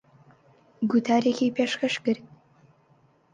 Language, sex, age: Central Kurdish, female, under 19